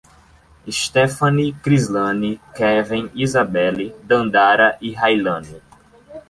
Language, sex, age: Portuguese, male, 19-29